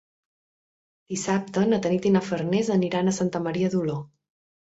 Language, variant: Catalan, Central